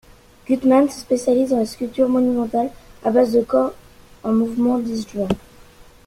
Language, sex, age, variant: French, female, under 19, Français de métropole